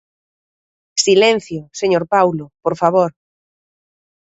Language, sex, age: Galician, female, 30-39